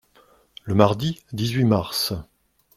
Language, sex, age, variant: French, male, 60-69, Français de métropole